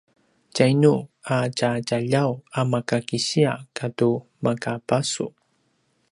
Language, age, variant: Paiwan, 30-39, pinayuanan a kinaikacedasan (東排灣語)